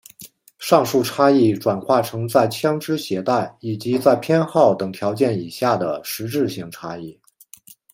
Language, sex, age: Chinese, male, 30-39